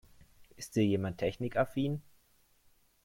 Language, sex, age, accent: German, male, 19-29, Deutschland Deutsch